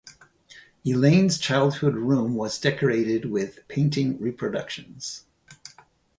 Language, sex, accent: English, male, United States English